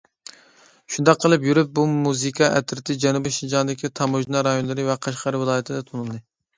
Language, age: Uyghur, 19-29